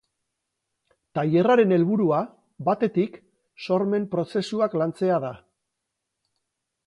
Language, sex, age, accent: Basque, male, 40-49, Mendebalekoa (Araba, Bizkaia, Gipuzkoako mendebaleko herri batzuk)